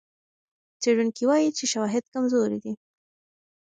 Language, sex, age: Pashto, female, 19-29